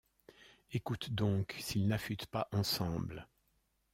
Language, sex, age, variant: French, male, 60-69, Français de métropole